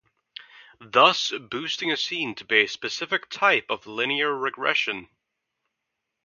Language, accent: English, United States English